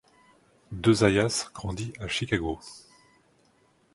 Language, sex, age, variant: French, male, 30-39, Français de métropole